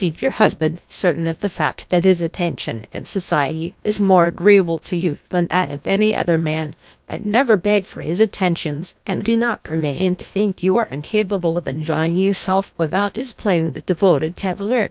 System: TTS, GlowTTS